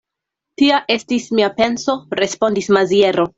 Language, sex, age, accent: Esperanto, female, 19-29, Internacia